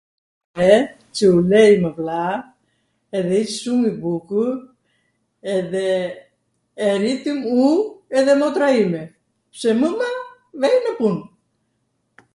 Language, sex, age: Arvanitika Albanian, female, 80-89